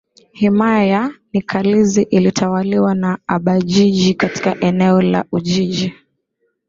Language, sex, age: Swahili, female, 19-29